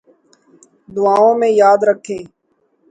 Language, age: Urdu, 40-49